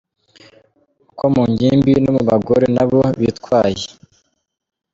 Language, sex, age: Kinyarwanda, male, 30-39